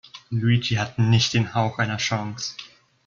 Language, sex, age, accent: German, male, under 19, Deutschland Deutsch